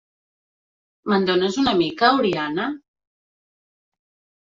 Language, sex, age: Catalan, female, 50-59